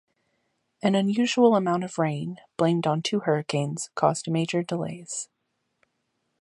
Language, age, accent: English, 19-29, United States English